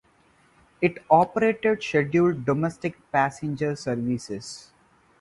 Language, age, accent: English, 19-29, India and South Asia (India, Pakistan, Sri Lanka)